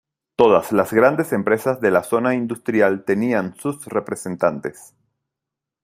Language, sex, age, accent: Spanish, male, 40-49, Caribe: Cuba, Venezuela, Puerto Rico, República Dominicana, Panamá, Colombia caribeña, México caribeño, Costa del golfo de México